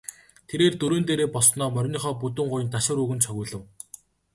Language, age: Mongolian, 19-29